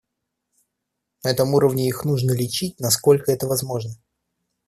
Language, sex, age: Russian, male, under 19